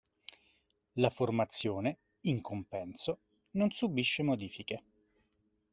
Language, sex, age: Italian, male, 40-49